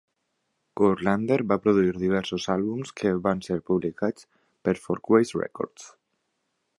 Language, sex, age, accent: Catalan, male, 19-29, valencià